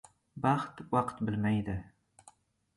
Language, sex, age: Uzbek, male, 19-29